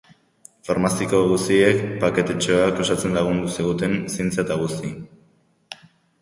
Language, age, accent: Basque, under 19, Erdialdekoa edo Nafarra (Gipuzkoa, Nafarroa)